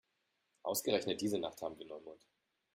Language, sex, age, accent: German, male, 30-39, Deutschland Deutsch